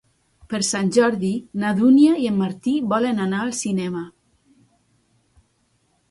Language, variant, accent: Catalan, Central, central